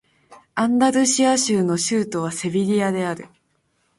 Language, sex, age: Japanese, female, 19-29